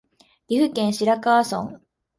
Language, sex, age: Japanese, female, 19-29